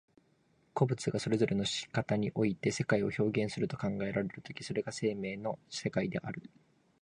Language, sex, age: Japanese, male, 19-29